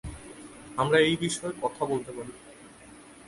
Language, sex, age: Bengali, male, 19-29